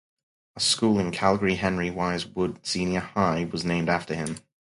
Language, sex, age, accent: English, male, 30-39, England English